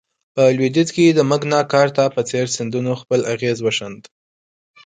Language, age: Pashto, 19-29